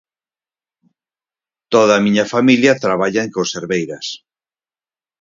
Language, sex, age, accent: Galician, male, 50-59, Normativo (estándar)